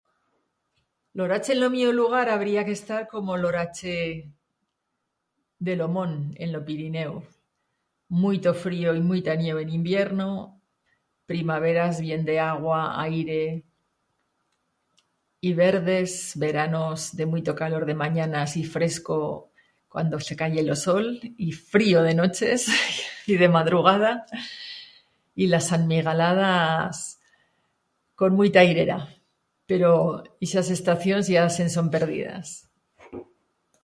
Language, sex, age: Aragonese, female, 50-59